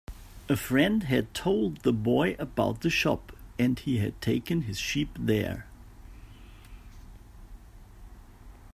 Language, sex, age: English, male, 40-49